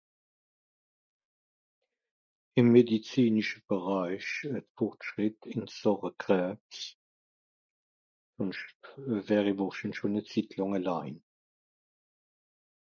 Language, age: Swiss German, 60-69